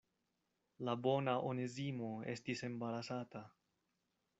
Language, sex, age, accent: Esperanto, male, 19-29, Internacia